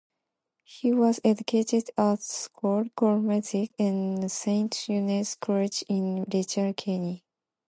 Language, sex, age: English, female, 19-29